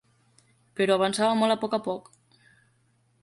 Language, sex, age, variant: Catalan, female, 19-29, Nord-Occidental